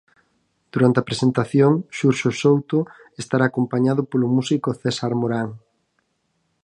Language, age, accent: Galician, 40-49, Normativo (estándar)